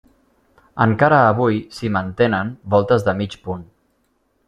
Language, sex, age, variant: Catalan, male, 30-39, Septentrional